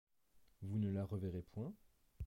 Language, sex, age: French, male, 30-39